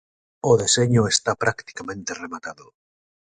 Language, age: Galician, 30-39